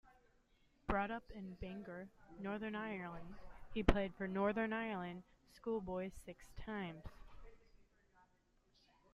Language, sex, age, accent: English, female, 19-29, United States English